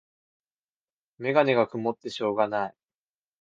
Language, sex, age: Japanese, male, under 19